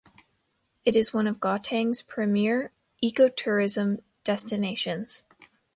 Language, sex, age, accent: English, female, under 19, United States English